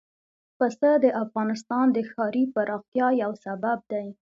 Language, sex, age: Pashto, female, 19-29